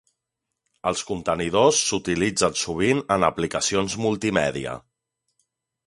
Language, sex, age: Catalan, male, 40-49